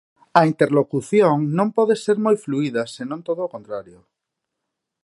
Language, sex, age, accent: Galician, male, 30-39, Normativo (estándar)